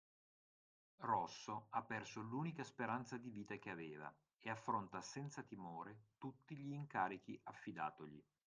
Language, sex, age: Italian, male, 50-59